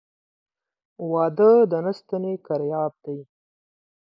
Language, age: Pashto, 19-29